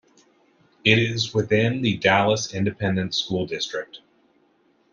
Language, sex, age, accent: English, male, 40-49, United States English